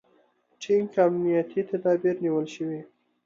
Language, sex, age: Pashto, male, 19-29